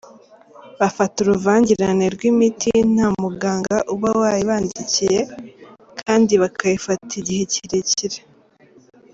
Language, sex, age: Kinyarwanda, female, under 19